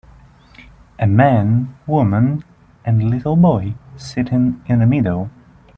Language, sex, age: English, male, 19-29